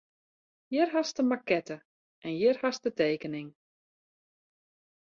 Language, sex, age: Western Frisian, female, 40-49